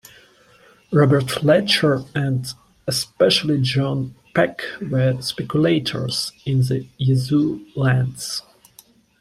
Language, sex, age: English, male, 19-29